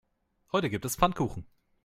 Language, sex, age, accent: German, male, 19-29, Deutschland Deutsch